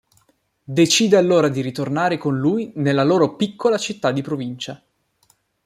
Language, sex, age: Italian, male, 19-29